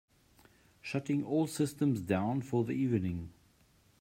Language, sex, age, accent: English, male, 60-69, Southern African (South Africa, Zimbabwe, Namibia)